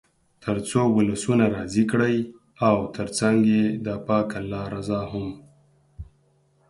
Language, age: Pashto, 30-39